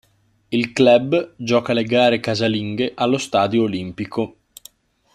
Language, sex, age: Italian, male, 19-29